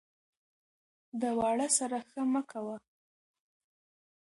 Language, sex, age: Pashto, female, under 19